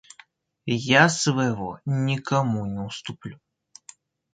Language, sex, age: Russian, male, 19-29